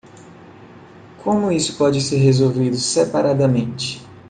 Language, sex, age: Portuguese, male, 30-39